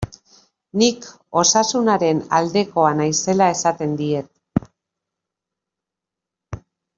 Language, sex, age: Basque, female, 40-49